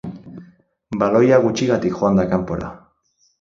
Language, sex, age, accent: Basque, male, 19-29, Erdialdekoa edo Nafarra (Gipuzkoa, Nafarroa)